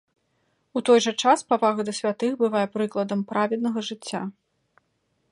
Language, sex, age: Belarusian, female, 30-39